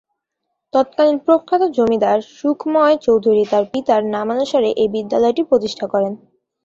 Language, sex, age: Bengali, female, 30-39